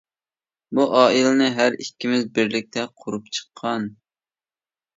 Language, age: Uyghur, 30-39